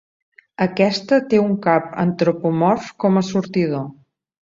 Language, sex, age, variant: Catalan, female, 50-59, Central